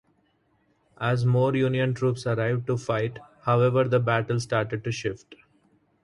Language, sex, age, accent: English, male, 19-29, India and South Asia (India, Pakistan, Sri Lanka)